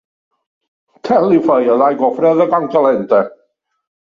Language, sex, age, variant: Catalan, male, 60-69, Balear